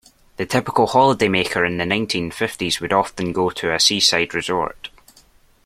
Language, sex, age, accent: English, male, under 19, Scottish English